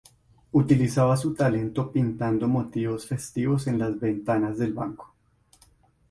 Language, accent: Spanish, Caribe: Cuba, Venezuela, Puerto Rico, República Dominicana, Panamá, Colombia caribeña, México caribeño, Costa del golfo de México